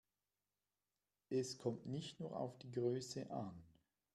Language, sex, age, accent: German, male, 50-59, Schweizerdeutsch